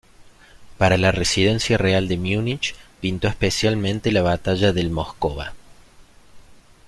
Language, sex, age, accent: Spanish, male, 30-39, Rioplatense: Argentina, Uruguay, este de Bolivia, Paraguay